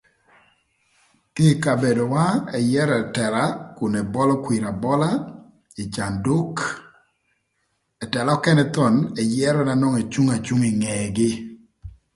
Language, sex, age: Thur, male, 30-39